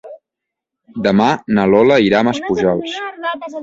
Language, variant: Catalan, Central